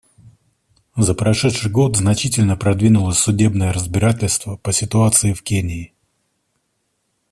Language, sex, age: Russian, male, 30-39